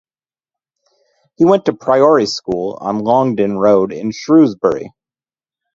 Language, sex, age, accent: English, male, 30-39, United States English